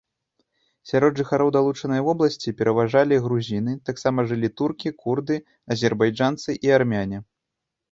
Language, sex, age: Belarusian, male, 19-29